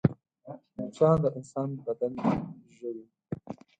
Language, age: Pashto, 19-29